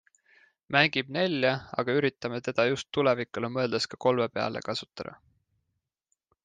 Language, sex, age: Estonian, male, 19-29